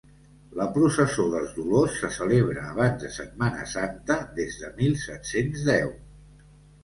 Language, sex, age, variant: Catalan, male, 60-69, Central